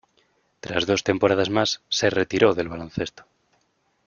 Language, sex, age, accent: Spanish, male, 19-29, España: Centro-Sur peninsular (Madrid, Toledo, Castilla-La Mancha)